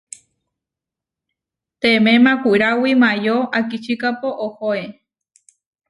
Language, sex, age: Huarijio, female, 19-29